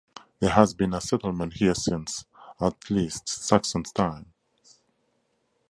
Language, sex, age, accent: English, male, 30-39, Southern African (South Africa, Zimbabwe, Namibia)